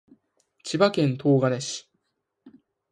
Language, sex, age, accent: Japanese, male, 19-29, 標準語